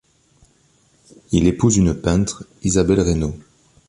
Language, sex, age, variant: French, male, 40-49, Français de métropole